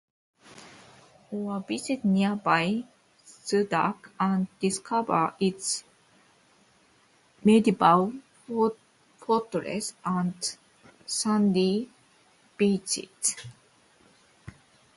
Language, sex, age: English, female, 30-39